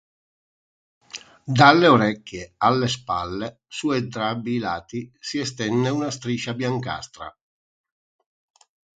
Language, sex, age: Italian, male, 40-49